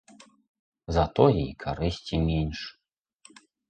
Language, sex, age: Belarusian, male, 30-39